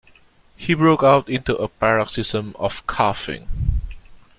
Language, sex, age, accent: English, male, 19-29, Singaporean English